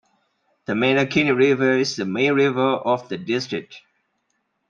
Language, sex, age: English, male, 40-49